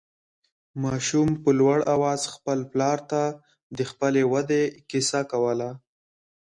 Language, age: Pashto, under 19